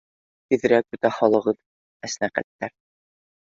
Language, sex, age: Bashkir, male, under 19